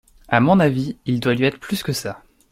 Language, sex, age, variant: French, male, 19-29, Français de métropole